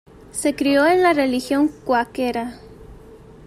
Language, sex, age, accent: Spanish, female, 19-29, México